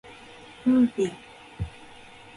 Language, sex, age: Japanese, female, 19-29